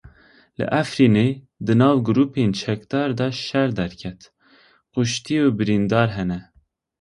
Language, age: Kurdish, 19-29